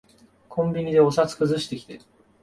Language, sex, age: Japanese, male, 19-29